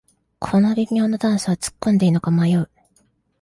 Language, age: Japanese, 19-29